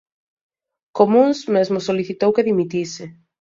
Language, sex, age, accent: Galician, female, 30-39, Central (gheada)